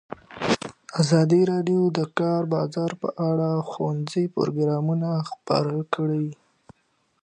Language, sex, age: Pashto, male, under 19